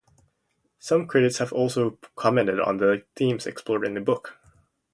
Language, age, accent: English, 19-29, United States English